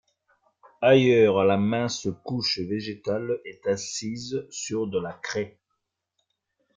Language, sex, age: French, male, 30-39